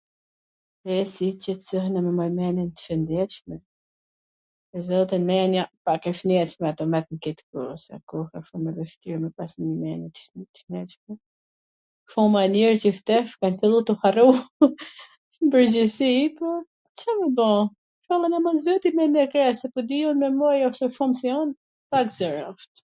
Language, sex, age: Gheg Albanian, female, 40-49